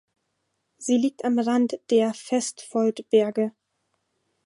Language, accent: German, Deutschland Deutsch